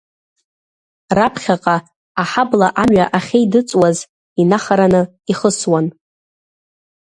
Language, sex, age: Abkhazian, female, under 19